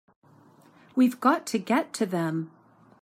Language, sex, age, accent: English, female, 60-69, United States English